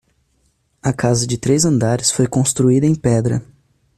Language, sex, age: Portuguese, male, 30-39